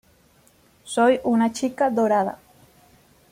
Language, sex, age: Spanish, female, 19-29